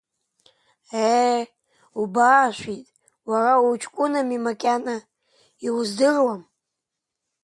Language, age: Abkhazian, under 19